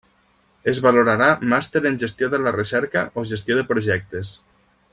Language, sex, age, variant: Catalan, male, 30-39, Nord-Occidental